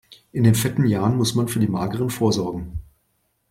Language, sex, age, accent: German, male, 50-59, Deutschland Deutsch